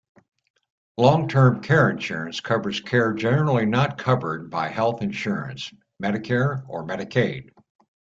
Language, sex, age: English, male, 70-79